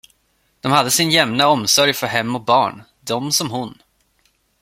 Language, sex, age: Swedish, male, 19-29